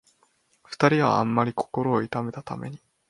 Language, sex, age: Japanese, male, 19-29